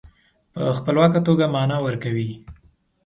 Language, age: Pashto, 19-29